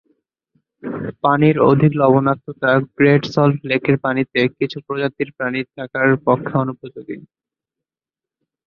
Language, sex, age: Bengali, male, 19-29